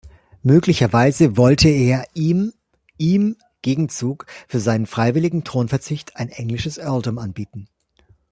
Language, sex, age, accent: German, male, 40-49, Deutschland Deutsch